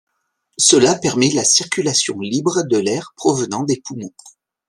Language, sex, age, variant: French, male, 40-49, Français de métropole